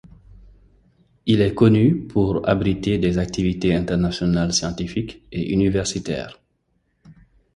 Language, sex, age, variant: French, male, 30-39, Français d'Afrique subsaharienne et des îles africaines